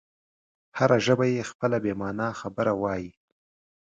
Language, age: Pashto, 19-29